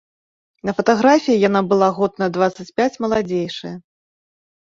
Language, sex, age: Belarusian, female, 30-39